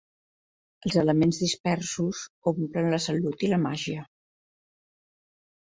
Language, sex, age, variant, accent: Catalan, female, 70-79, Central, central